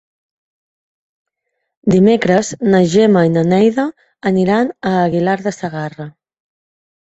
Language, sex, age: Catalan, female, 30-39